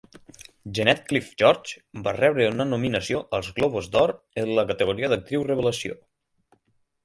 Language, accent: Catalan, central; nord-occidental